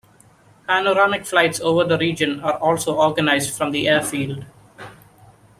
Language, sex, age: English, male, 19-29